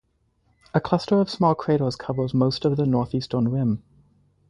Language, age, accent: English, 19-29, Canadian English